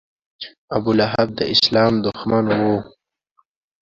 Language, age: Pashto, 19-29